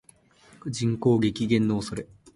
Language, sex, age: Japanese, male, 19-29